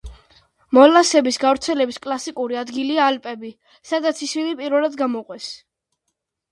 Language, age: Georgian, under 19